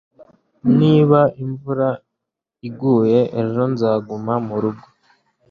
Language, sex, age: Kinyarwanda, male, 19-29